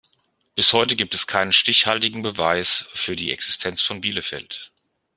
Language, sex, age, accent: German, male, 50-59, Deutschland Deutsch